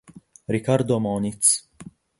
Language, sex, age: Italian, male, 19-29